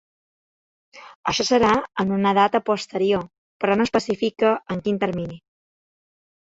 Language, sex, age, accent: Catalan, female, 30-39, mallorquí